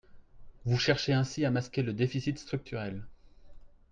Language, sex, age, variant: French, male, 30-39, Français de métropole